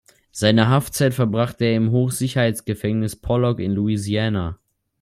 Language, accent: German, Deutschland Deutsch